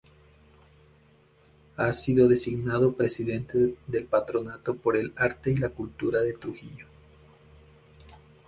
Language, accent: Spanish, Andino-Pacífico: Colombia, Perú, Ecuador, oeste de Bolivia y Venezuela andina